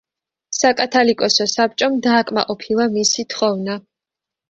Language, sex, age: Georgian, female, 19-29